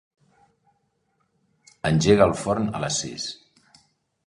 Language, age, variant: Catalan, 50-59, Central